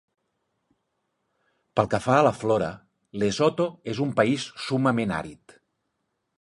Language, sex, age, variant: Catalan, male, 40-49, Central